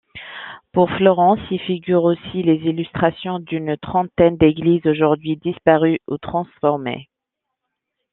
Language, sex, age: French, female, 19-29